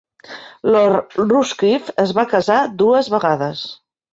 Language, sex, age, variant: Catalan, female, 50-59, Central